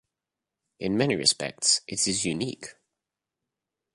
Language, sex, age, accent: English, male, 19-29, England English